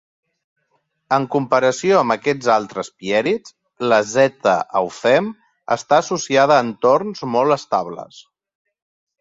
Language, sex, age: Catalan, male, 40-49